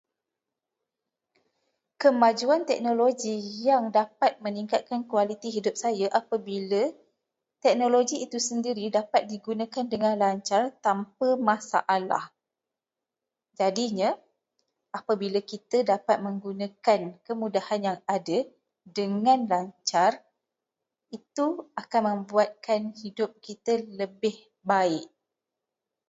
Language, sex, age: Malay, female, 30-39